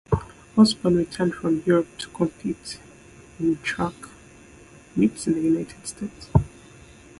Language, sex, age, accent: English, female, 30-39, Canadian English